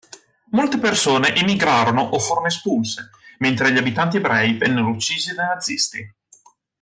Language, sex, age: Italian, male, 19-29